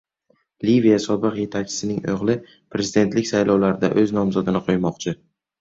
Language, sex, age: Uzbek, male, under 19